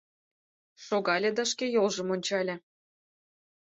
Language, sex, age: Mari, female, 19-29